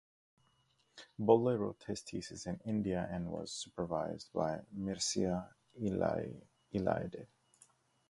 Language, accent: English, India and South Asia (India, Pakistan, Sri Lanka)